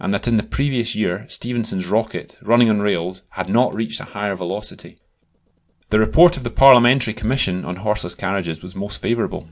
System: none